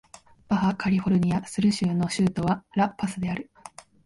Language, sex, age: Japanese, female, 19-29